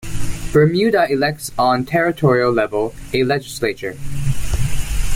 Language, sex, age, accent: English, male, 19-29, United States English